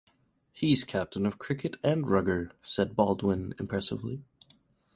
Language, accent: English, United States English